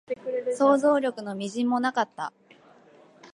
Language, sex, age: Japanese, female, 19-29